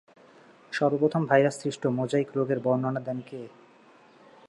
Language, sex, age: Bengali, male, 19-29